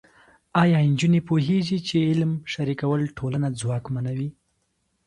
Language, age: Pashto, 30-39